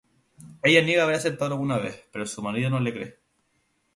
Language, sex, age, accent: Spanish, male, 19-29, España: Islas Canarias